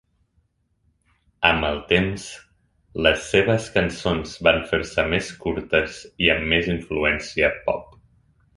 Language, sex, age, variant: Catalan, male, 30-39, Central